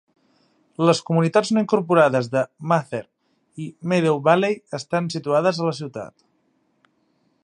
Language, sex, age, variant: Catalan, male, 30-39, Central